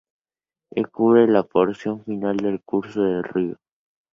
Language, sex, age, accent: Spanish, male, under 19, México